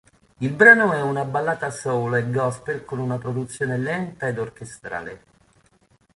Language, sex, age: Italian, male, 50-59